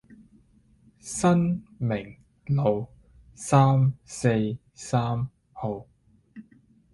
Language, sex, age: Chinese, male, 19-29